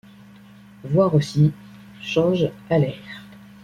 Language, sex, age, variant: French, male, under 19, Français de métropole